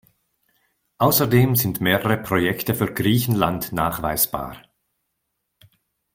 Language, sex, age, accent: German, male, 40-49, Schweizerdeutsch